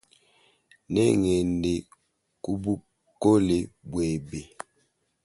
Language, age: Luba-Lulua, 19-29